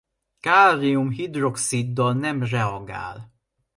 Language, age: Hungarian, 19-29